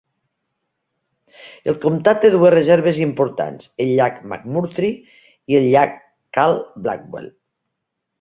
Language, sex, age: Catalan, female, 60-69